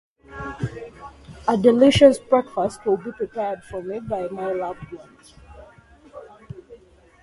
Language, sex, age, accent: English, female, 19-29, England English